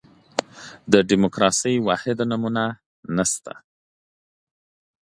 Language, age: Pashto, 30-39